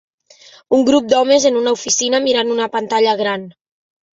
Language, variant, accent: Catalan, Septentrional, Lleidatà